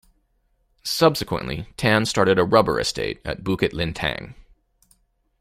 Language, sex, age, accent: English, male, 40-49, United States English